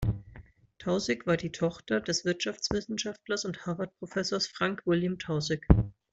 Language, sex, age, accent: German, male, 30-39, Deutschland Deutsch